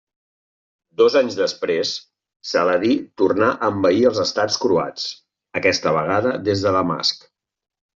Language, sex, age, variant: Catalan, male, 50-59, Central